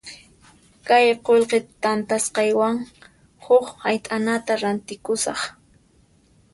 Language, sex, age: Puno Quechua, female, 19-29